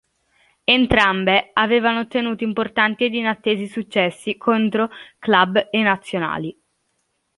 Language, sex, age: Italian, female, under 19